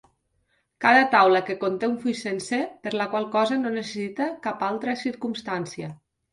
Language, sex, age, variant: Catalan, female, 40-49, Nord-Occidental